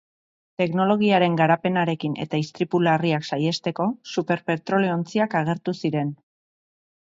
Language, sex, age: Basque, female, 40-49